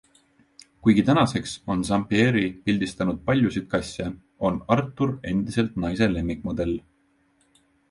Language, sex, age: Estonian, male, 19-29